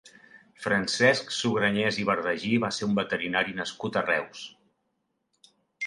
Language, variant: Catalan, Central